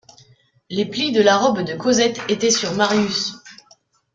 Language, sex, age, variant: French, female, 19-29, Français de métropole